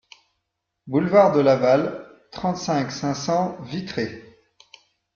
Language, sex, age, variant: French, male, 40-49, Français de métropole